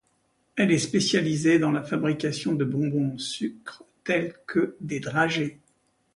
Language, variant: French, Français de métropole